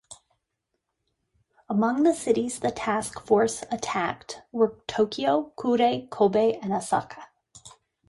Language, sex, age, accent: English, female, 40-49, United States English